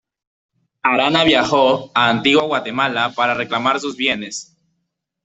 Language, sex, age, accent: Spanish, male, 19-29, Andino-Pacífico: Colombia, Perú, Ecuador, oeste de Bolivia y Venezuela andina